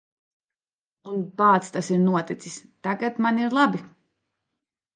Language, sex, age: Latvian, female, 30-39